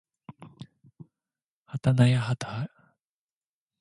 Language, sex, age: Japanese, male, 19-29